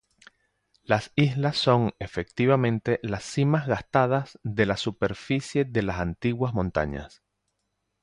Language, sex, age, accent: Spanish, male, 40-49, Caribe: Cuba, Venezuela, Puerto Rico, República Dominicana, Panamá, Colombia caribeña, México caribeño, Costa del golfo de México